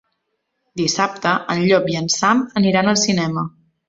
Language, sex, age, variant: Catalan, female, 19-29, Central